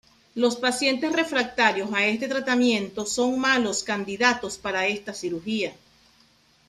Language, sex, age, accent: Spanish, female, 40-49, Caribe: Cuba, Venezuela, Puerto Rico, República Dominicana, Panamá, Colombia caribeña, México caribeño, Costa del golfo de México